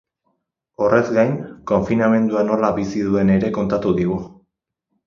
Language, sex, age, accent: Basque, male, 19-29, Erdialdekoa edo Nafarra (Gipuzkoa, Nafarroa)